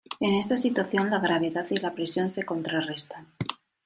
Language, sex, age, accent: Spanish, female, 30-39, España: Centro-Sur peninsular (Madrid, Toledo, Castilla-La Mancha)